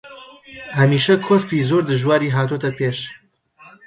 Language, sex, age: Central Kurdish, male, 19-29